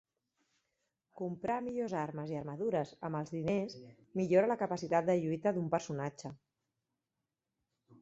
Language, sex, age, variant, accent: Catalan, female, 40-49, Central, Barcelonès